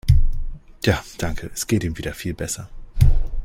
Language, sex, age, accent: German, male, 40-49, Deutschland Deutsch